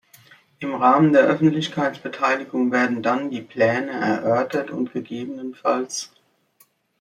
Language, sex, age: German, female, 60-69